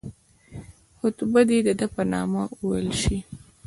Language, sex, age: Pashto, female, 19-29